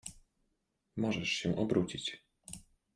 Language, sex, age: Polish, male, 19-29